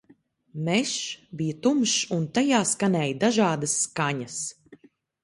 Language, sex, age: Latvian, female, 19-29